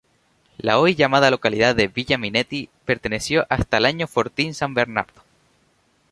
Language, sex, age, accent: Spanish, male, 19-29, España: Islas Canarias